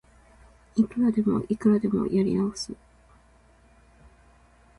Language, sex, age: Japanese, female, 30-39